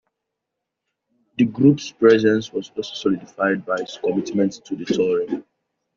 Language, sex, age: English, male, 19-29